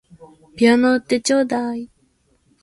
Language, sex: Japanese, female